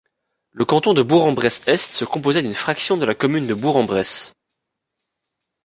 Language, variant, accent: French, Français d'Europe, Français de Belgique